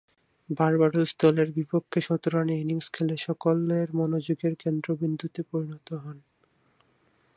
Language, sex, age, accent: Bengali, male, 19-29, প্রমিত বাংলা